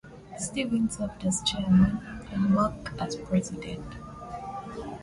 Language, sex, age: English, female, 19-29